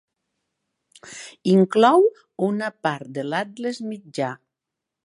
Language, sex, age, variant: Catalan, female, 60-69, Nord-Occidental